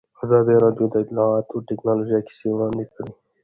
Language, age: Pashto, 19-29